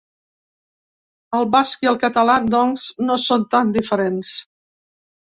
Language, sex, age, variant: Catalan, female, 70-79, Central